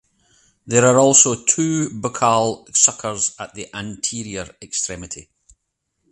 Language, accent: English, Scottish English